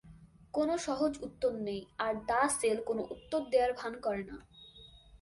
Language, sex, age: Bengali, female, 19-29